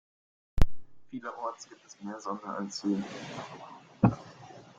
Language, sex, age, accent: German, male, 19-29, Deutschland Deutsch